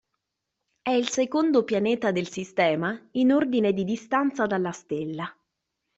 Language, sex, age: Italian, female, 30-39